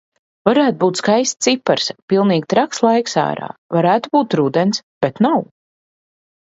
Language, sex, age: Latvian, female, 40-49